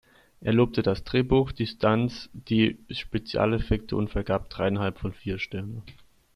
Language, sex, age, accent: German, male, 19-29, Deutschland Deutsch